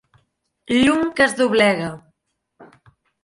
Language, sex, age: Catalan, female, 30-39